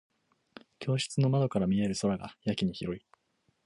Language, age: Japanese, 19-29